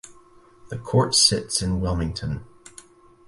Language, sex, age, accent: English, male, 30-39, United States English